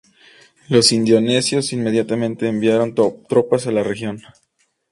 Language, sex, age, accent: Spanish, male, 19-29, México